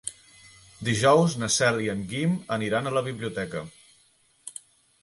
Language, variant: Catalan, Central